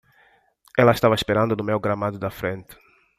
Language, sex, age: Portuguese, male, 30-39